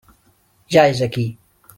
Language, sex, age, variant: Catalan, male, 30-39, Central